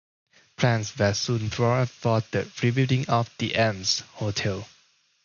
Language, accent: English, United States English; Malaysian English